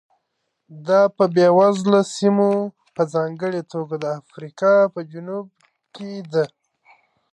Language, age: Pashto, 19-29